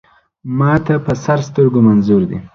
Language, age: Pashto, under 19